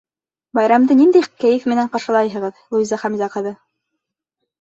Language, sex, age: Bashkir, female, 19-29